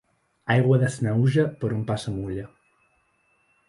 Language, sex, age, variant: Catalan, male, under 19, Balear